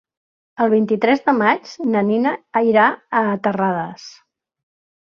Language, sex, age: Catalan, female, 60-69